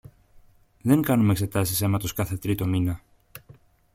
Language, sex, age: Greek, male, 30-39